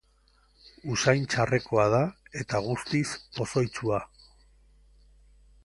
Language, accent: Basque, Mendebalekoa (Araba, Bizkaia, Gipuzkoako mendebaleko herri batzuk)